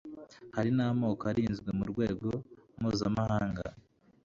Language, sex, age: Kinyarwanda, male, 19-29